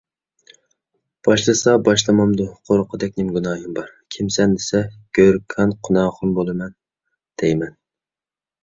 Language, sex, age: Uyghur, male, 19-29